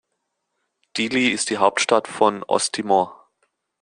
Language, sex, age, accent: German, male, 19-29, Deutschland Deutsch